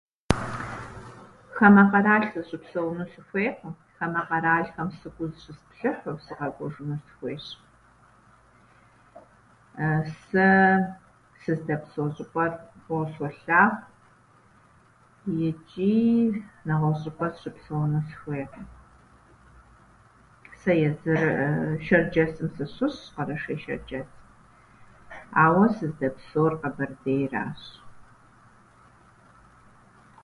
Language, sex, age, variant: Kabardian, female, 50-59, Адыгэбзэ (Къэбэрдей, Кирил, Урысей)